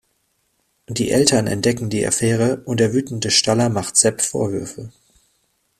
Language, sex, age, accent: German, male, 30-39, Deutschland Deutsch